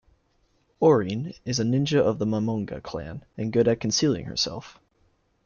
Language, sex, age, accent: English, male, under 19, United States English